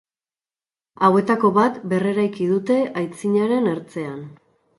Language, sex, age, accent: Basque, female, 19-29, Mendebalekoa (Araba, Bizkaia, Gipuzkoako mendebaleko herri batzuk)